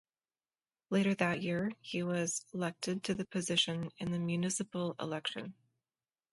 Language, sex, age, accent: English, female, 30-39, United States English